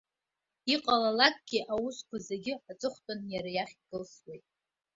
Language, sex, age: Abkhazian, female, under 19